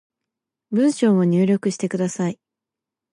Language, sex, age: Japanese, female, 19-29